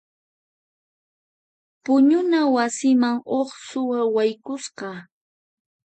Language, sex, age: Puno Quechua, female, 19-29